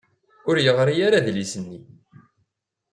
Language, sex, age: Kabyle, male, 30-39